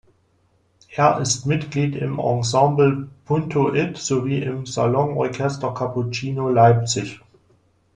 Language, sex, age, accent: German, male, 40-49, Deutschland Deutsch